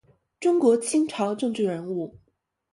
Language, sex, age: Chinese, female, 19-29